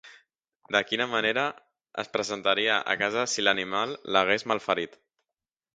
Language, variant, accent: Catalan, Central, central